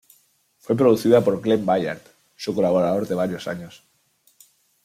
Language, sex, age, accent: Spanish, male, 19-29, España: Sur peninsular (Andalucia, Extremadura, Murcia)